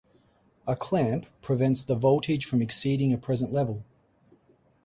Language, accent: English, Australian English